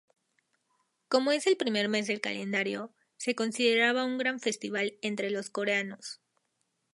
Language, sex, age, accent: Spanish, female, 19-29, México